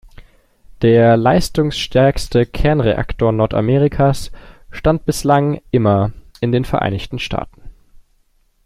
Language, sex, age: German, male, 19-29